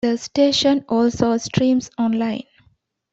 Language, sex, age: English, female, 19-29